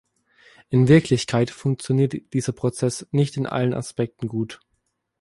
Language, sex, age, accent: German, male, 19-29, Deutschland Deutsch